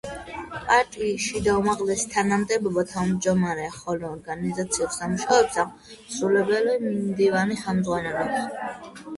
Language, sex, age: Georgian, female, under 19